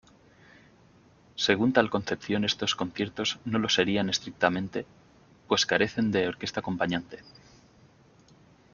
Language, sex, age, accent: Spanish, male, 30-39, España: Norte peninsular (Asturias, Castilla y León, Cantabria, País Vasco, Navarra, Aragón, La Rioja, Guadalajara, Cuenca)